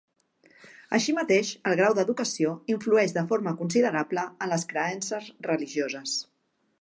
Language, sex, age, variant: Catalan, female, 50-59, Central